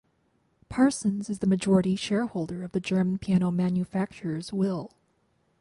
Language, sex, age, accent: English, female, 19-29, United States English